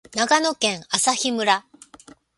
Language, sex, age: Japanese, female, 60-69